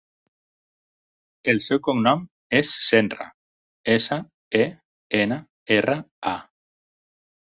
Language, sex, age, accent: Catalan, male, 40-49, valencià